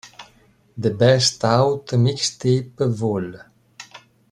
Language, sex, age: Italian, male, 50-59